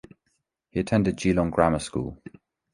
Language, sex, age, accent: English, male, 40-49, England English